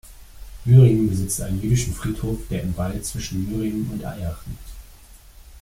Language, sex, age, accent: German, male, 30-39, Deutschland Deutsch